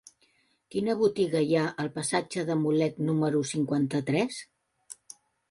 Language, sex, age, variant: Catalan, female, 60-69, Central